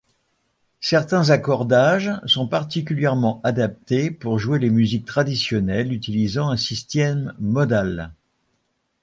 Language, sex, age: French, male, 70-79